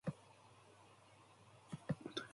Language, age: English, 19-29